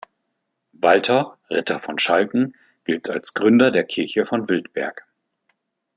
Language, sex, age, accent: German, male, 50-59, Deutschland Deutsch